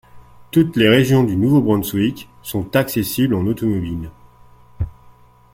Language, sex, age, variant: French, male, 40-49, Français de métropole